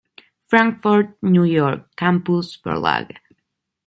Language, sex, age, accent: Spanish, female, 19-29, Rioplatense: Argentina, Uruguay, este de Bolivia, Paraguay